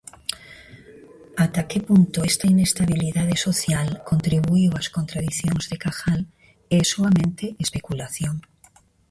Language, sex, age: Galician, female, 60-69